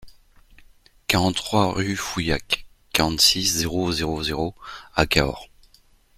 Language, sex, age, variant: French, male, 40-49, Français de métropole